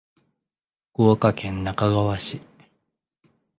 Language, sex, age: Japanese, male, 19-29